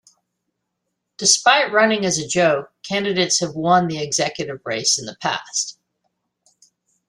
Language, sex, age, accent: English, female, 50-59, United States English